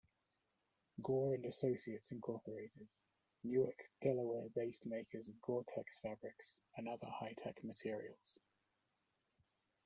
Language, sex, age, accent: English, male, 19-29, England English